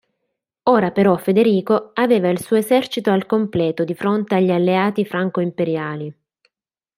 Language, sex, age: Italian, female, 19-29